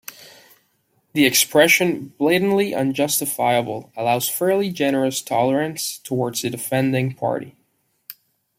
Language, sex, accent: English, male, United States English